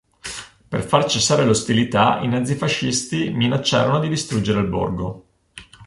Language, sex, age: Italian, male, 30-39